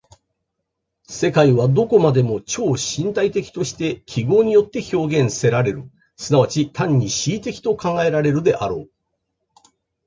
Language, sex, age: Japanese, male, 50-59